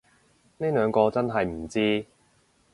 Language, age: Cantonese, 19-29